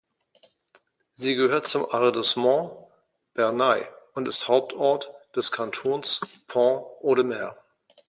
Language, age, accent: German, 50-59, Deutschland Deutsch